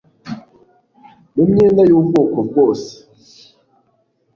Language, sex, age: Kinyarwanda, male, 19-29